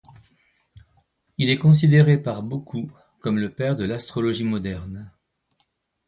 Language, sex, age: French, male, 50-59